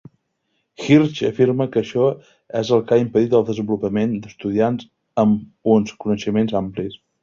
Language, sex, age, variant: Catalan, male, 30-39, Central